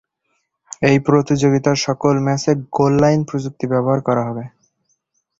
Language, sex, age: Bengali, male, 19-29